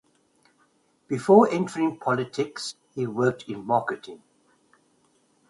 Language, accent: English, Southern African (South Africa, Zimbabwe, Namibia)